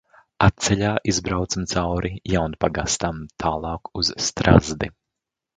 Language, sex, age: Latvian, male, 40-49